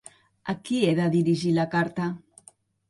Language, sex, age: Catalan, female, 60-69